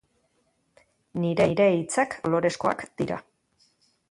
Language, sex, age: Basque, male, 40-49